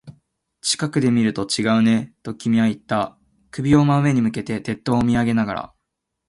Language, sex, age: Japanese, male, 19-29